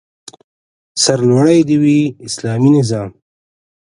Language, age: Pashto, 19-29